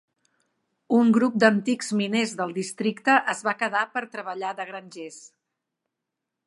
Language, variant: Catalan, Central